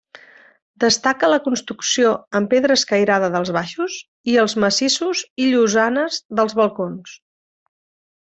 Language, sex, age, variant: Catalan, female, 50-59, Central